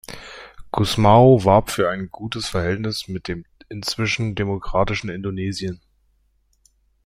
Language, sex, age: German, male, 30-39